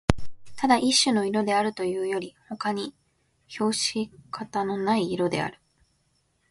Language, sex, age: Japanese, female, 19-29